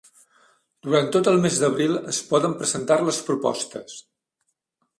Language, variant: Catalan, Central